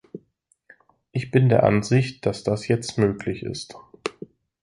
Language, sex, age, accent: German, male, 30-39, Deutschland Deutsch